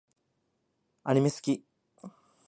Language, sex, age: Japanese, male, 19-29